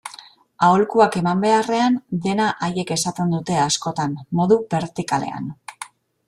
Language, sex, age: Basque, female, 30-39